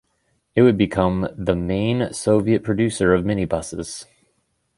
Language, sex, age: English, male, 30-39